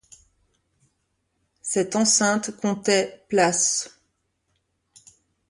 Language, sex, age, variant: French, female, 40-49, Français de métropole